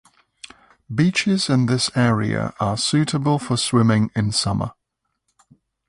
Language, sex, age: English, male, 50-59